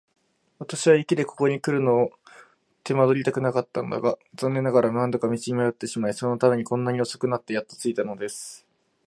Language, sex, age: Japanese, male, 19-29